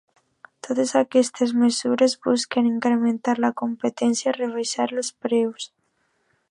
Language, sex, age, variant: Catalan, female, under 19, Alacantí